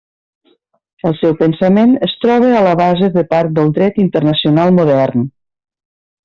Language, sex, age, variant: Catalan, female, 50-59, Septentrional